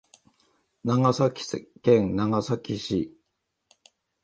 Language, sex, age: Japanese, male, 40-49